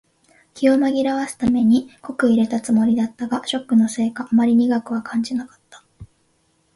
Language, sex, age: Japanese, female, 19-29